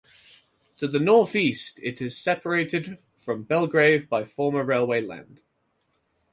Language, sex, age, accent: English, male, 19-29, England English